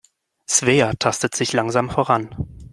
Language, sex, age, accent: German, male, 19-29, Deutschland Deutsch